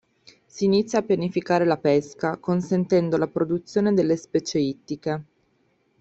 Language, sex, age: Italian, female, 30-39